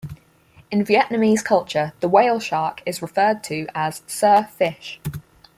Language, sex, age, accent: English, female, 19-29, England English; New Zealand English